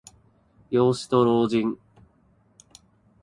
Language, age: Japanese, 19-29